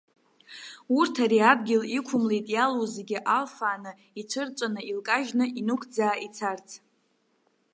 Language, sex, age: Abkhazian, female, 19-29